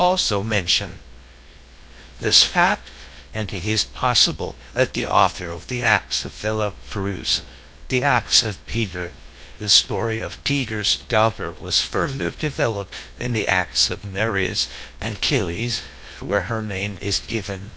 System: TTS, GlowTTS